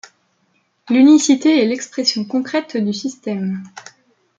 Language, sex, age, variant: French, female, 19-29, Français de métropole